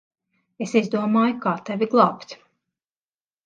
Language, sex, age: Latvian, female, 30-39